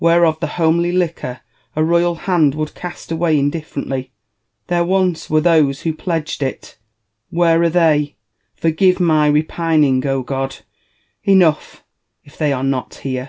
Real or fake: real